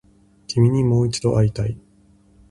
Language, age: Japanese, 19-29